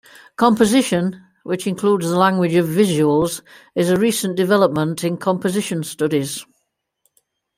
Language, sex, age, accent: English, female, 60-69, England English